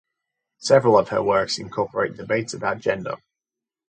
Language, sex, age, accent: English, male, 30-39, Australian English